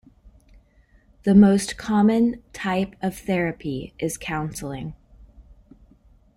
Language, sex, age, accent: English, male, 30-39, United States English